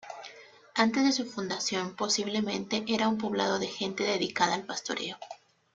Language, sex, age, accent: Spanish, female, 19-29, México